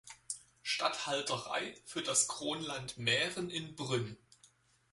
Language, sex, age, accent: German, male, 19-29, Deutschland Deutsch